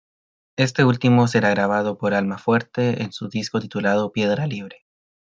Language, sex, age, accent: Spanish, male, 19-29, Chileno: Chile, Cuyo